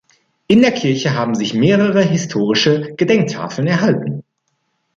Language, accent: German, Deutschland Deutsch